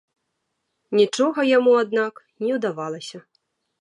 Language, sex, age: Belarusian, female, 30-39